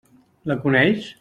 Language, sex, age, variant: Catalan, male, 60-69, Central